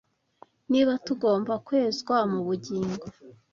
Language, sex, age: Kinyarwanda, female, 19-29